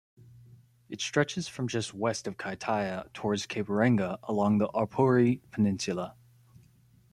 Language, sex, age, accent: English, male, 19-29, United States English